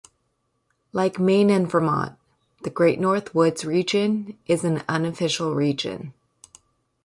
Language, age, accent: English, 30-39, United States English